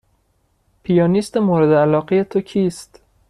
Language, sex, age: Persian, male, 19-29